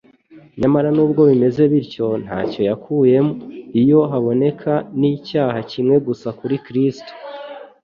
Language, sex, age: Kinyarwanda, male, 19-29